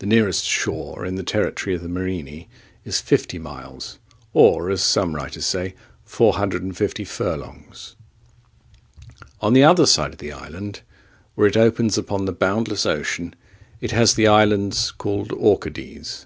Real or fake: real